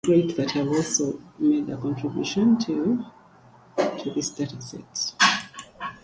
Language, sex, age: English, female, 30-39